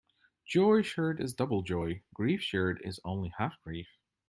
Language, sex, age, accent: English, male, 30-39, England English